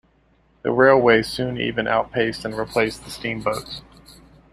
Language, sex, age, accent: English, male, 30-39, United States English